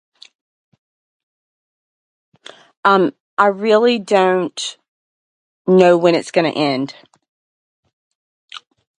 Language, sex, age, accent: English, female, 40-49, southern United States